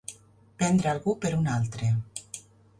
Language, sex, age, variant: Catalan, female, 40-49, Nord-Occidental